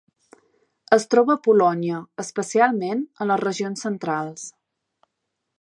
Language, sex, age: Catalan, female, 19-29